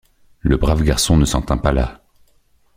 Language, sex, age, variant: French, male, 30-39, Français de métropole